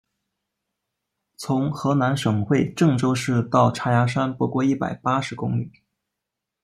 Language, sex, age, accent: Chinese, male, 19-29, 出生地：四川省